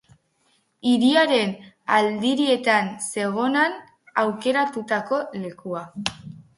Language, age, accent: Basque, under 19, Mendebalekoa (Araba, Bizkaia, Gipuzkoako mendebaleko herri batzuk)